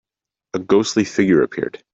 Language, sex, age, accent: English, male, under 19, United States English